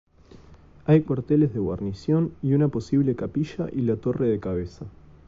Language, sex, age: Spanish, male, 19-29